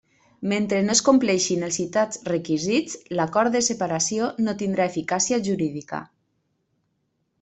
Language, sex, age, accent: Catalan, female, 30-39, valencià